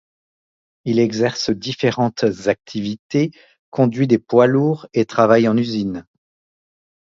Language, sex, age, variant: French, male, 30-39, Français de métropole